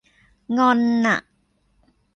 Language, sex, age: Thai, female, 30-39